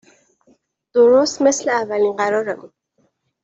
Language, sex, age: Persian, female, 19-29